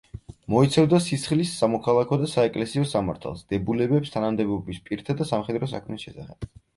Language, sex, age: Georgian, male, 19-29